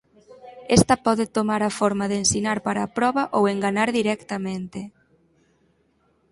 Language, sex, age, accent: Galician, female, 19-29, Normativo (estándar)